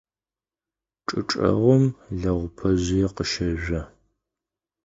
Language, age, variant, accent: Adyghe, 30-39, Адыгабзэ (Кирил, пстэумэ зэдыряе), Кıэмгуй (Çemguy)